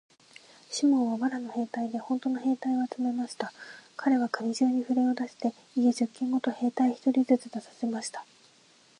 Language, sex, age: Japanese, female, 19-29